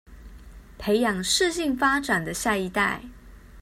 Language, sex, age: Chinese, female, 30-39